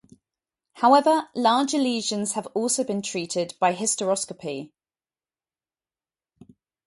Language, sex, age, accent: English, female, 19-29, England English